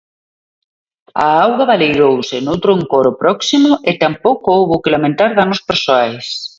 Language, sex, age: Galician, female, 40-49